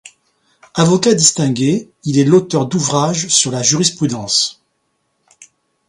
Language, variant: French, Français de métropole